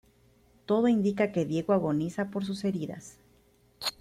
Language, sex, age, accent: Spanish, female, 30-39, Caribe: Cuba, Venezuela, Puerto Rico, República Dominicana, Panamá, Colombia caribeña, México caribeño, Costa del golfo de México